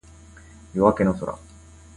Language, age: Japanese, 30-39